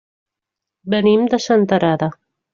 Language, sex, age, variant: Catalan, female, 30-39, Central